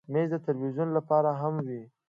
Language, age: Pashto, under 19